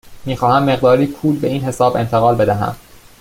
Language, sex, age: Persian, male, 19-29